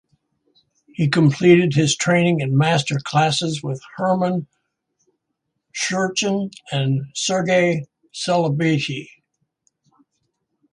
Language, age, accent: English, 60-69, United States English